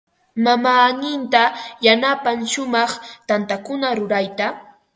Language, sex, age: Ambo-Pasco Quechua, female, 30-39